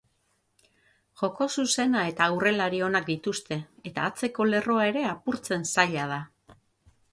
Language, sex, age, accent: Basque, female, 40-49, Mendebalekoa (Araba, Bizkaia, Gipuzkoako mendebaleko herri batzuk)